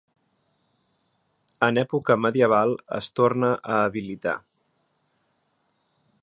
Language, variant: Catalan, Central